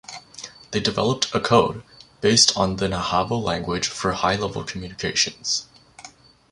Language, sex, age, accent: English, male, 19-29, Canadian English